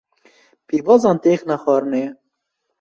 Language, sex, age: Kurdish, male, 19-29